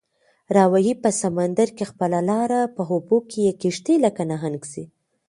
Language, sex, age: Pashto, female, 19-29